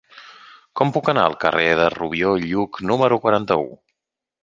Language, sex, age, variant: Catalan, male, 30-39, Nord-Occidental